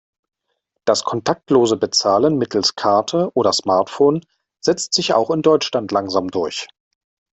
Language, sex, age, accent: German, male, 30-39, Deutschland Deutsch